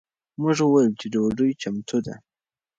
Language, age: Pashto, 19-29